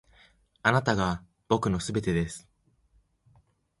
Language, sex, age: Japanese, male, 19-29